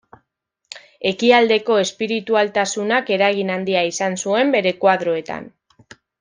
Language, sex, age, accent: Basque, female, 19-29, Mendebalekoa (Araba, Bizkaia, Gipuzkoako mendebaleko herri batzuk)